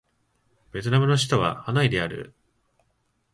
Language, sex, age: Japanese, male, 19-29